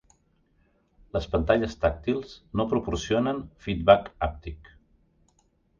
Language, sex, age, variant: Catalan, male, 50-59, Central